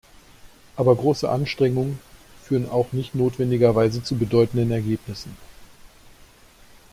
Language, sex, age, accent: German, male, 40-49, Deutschland Deutsch